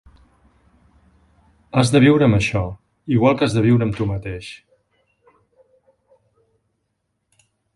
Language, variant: Catalan, Central